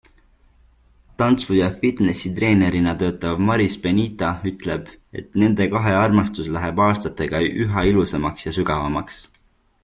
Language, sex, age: Estonian, male, 19-29